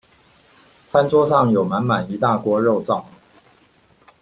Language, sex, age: Chinese, male, 50-59